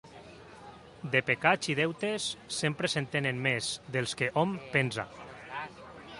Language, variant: Catalan, Central